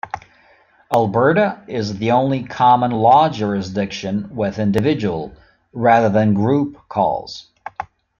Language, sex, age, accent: English, male, 40-49, United States English